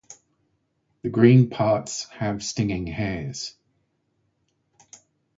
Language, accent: English, Australian English